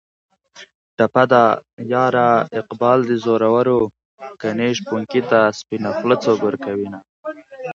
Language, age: Pashto, 19-29